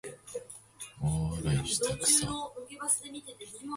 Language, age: Japanese, 19-29